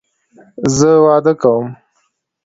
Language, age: Pashto, 19-29